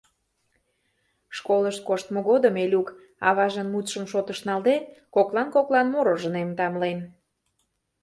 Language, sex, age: Mari, female, 30-39